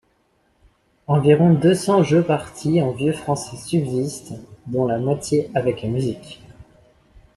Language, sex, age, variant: French, male, 19-29, Français de métropole